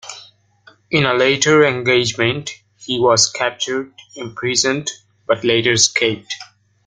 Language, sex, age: English, male, 19-29